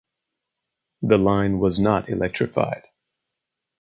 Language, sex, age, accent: English, male, 40-49, United States English